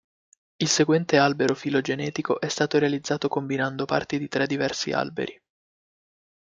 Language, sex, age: Italian, male, 19-29